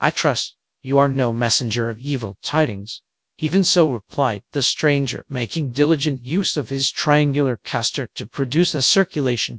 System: TTS, GradTTS